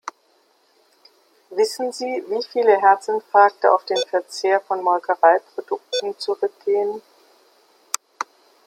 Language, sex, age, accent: German, female, 50-59, Deutschland Deutsch